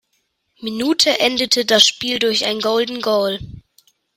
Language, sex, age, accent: German, male, under 19, Deutschland Deutsch